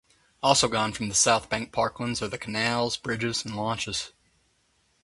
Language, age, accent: English, 19-29, United States English